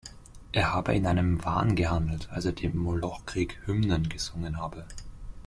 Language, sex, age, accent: German, male, 19-29, Österreichisches Deutsch